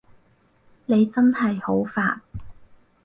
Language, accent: Cantonese, 广州音